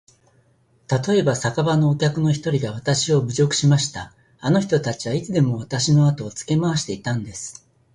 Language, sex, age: Japanese, male, 60-69